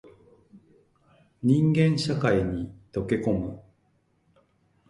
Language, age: Japanese, 50-59